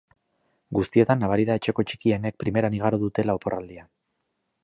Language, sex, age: Basque, male, 30-39